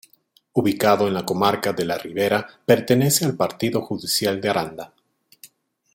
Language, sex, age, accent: Spanish, male, 40-49, Andino-Pacífico: Colombia, Perú, Ecuador, oeste de Bolivia y Venezuela andina